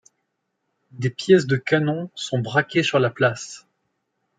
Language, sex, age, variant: French, male, 19-29, Français de métropole